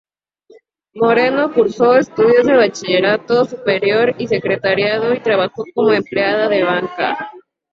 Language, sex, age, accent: Spanish, female, 19-29, México